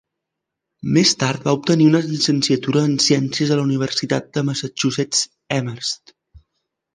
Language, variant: Catalan, Central